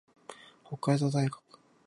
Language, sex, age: Japanese, male, 19-29